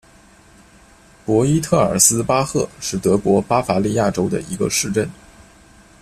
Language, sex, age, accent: Chinese, male, 19-29, 出生地：河南省